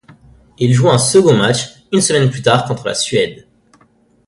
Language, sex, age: French, male, under 19